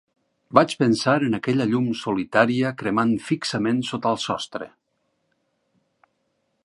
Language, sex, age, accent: Catalan, male, 50-59, valencià